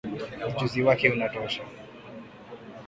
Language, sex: Swahili, male